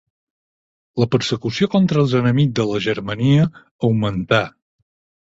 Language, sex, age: Catalan, male, 50-59